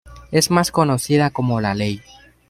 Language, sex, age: Spanish, male, 19-29